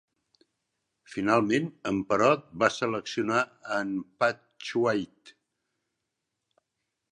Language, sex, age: Catalan, male, 60-69